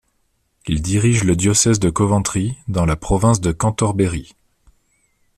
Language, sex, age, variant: French, male, 30-39, Français de métropole